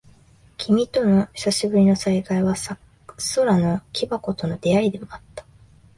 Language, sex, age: Japanese, female, 19-29